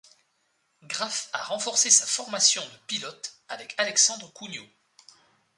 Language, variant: French, Français de métropole